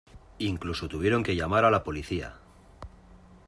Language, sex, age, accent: Spanish, male, 40-49, España: Norte peninsular (Asturias, Castilla y León, Cantabria, País Vasco, Navarra, Aragón, La Rioja, Guadalajara, Cuenca)